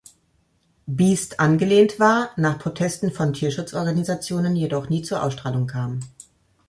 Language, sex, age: German, female, 40-49